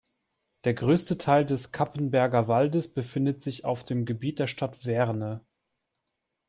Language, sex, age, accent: German, male, 30-39, Deutschland Deutsch